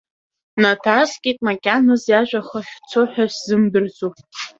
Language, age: Abkhazian, under 19